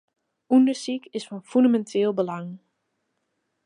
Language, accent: Western Frisian, Klaaifrysk